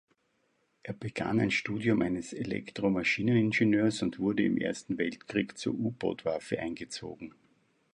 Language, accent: German, Österreichisches Deutsch